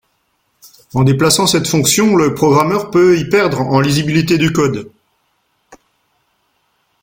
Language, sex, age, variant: French, male, 40-49, Français de métropole